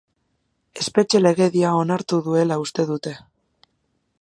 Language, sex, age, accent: Basque, female, 19-29, Erdialdekoa edo Nafarra (Gipuzkoa, Nafarroa)